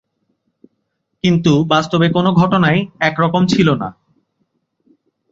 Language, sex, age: Bengali, male, 19-29